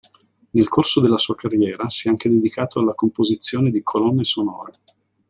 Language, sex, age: Italian, male, 40-49